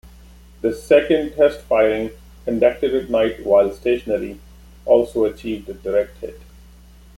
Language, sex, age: English, male, 40-49